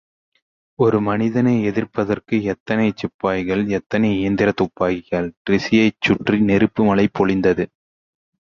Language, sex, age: Tamil, male, 19-29